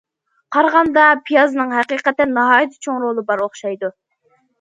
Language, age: Uyghur, under 19